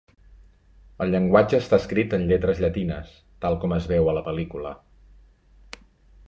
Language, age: Catalan, 40-49